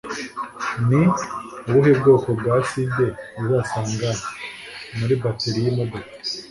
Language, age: Kinyarwanda, 19-29